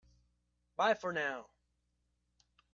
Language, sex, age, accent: English, male, 19-29, United States English